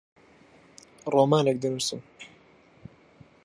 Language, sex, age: Central Kurdish, male, 19-29